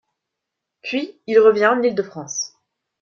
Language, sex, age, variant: French, female, under 19, Français de métropole